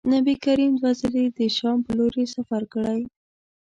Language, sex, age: Pashto, female, under 19